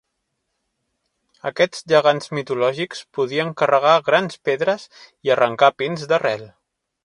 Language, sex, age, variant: Catalan, male, 30-39, Central